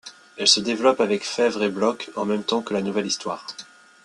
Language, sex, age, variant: French, male, 30-39, Français de métropole